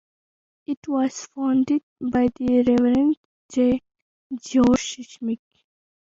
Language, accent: English, India and South Asia (India, Pakistan, Sri Lanka)